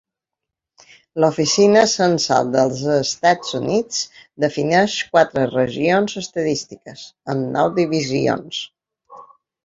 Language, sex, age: Catalan, female, 50-59